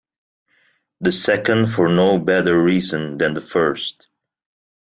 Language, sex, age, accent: English, male, 19-29, United States English